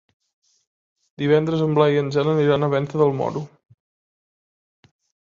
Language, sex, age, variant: Catalan, male, 19-29, Central